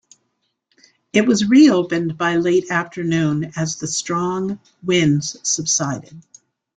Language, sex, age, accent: English, female, 60-69, United States English